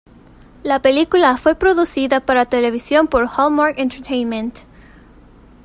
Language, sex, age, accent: Spanish, female, 19-29, México